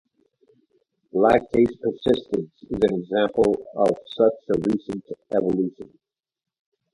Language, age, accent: English, 40-49, United States English